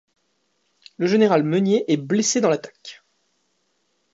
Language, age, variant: French, 19-29, Français de métropole